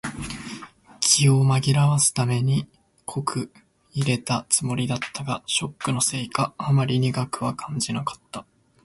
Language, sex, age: Japanese, male, 19-29